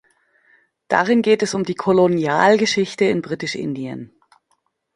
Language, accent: German, Deutschland Deutsch